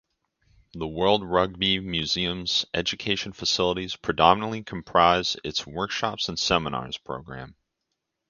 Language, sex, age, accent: English, male, 19-29, United States English